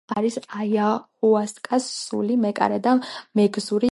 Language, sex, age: Georgian, female, 19-29